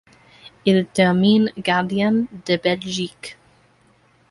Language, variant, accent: French, Français d'Amérique du Nord, Français des États-Unis